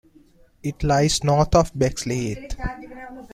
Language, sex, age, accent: English, male, 19-29, England English